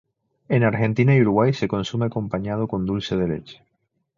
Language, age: Spanish, 19-29